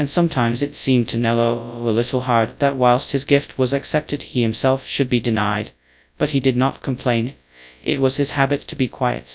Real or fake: fake